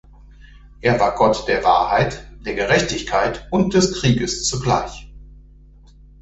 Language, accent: German, Deutschland Deutsch